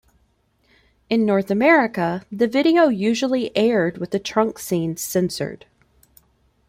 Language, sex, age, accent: English, female, 30-39, United States English